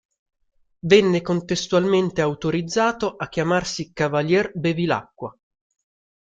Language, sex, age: Italian, male, 30-39